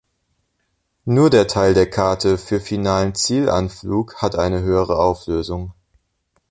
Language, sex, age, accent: German, male, 19-29, Deutschland Deutsch